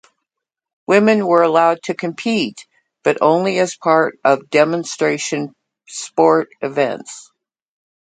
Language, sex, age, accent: English, female, 70-79, West Coast